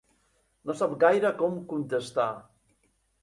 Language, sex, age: Catalan, male, 60-69